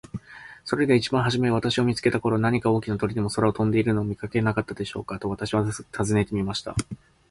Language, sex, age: Japanese, male, 19-29